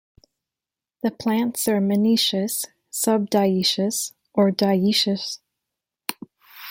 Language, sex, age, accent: English, female, 19-29, Canadian English